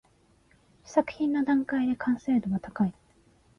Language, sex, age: Japanese, female, 19-29